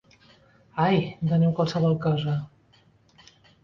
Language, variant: Catalan, Central